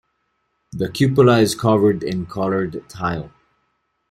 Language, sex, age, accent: English, male, 19-29, United States English